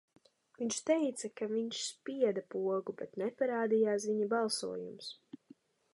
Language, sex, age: Latvian, female, under 19